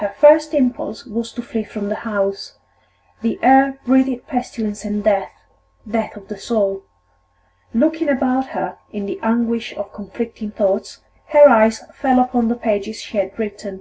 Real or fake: real